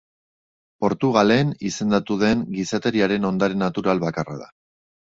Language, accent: Basque, Erdialdekoa edo Nafarra (Gipuzkoa, Nafarroa)